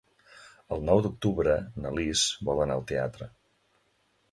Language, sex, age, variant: Catalan, male, 40-49, Central